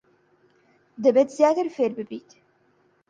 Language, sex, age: Central Kurdish, female, under 19